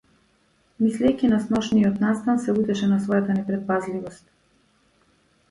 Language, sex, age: Macedonian, female, 40-49